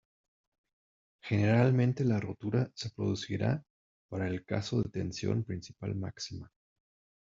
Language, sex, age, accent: Spanish, male, 40-49, México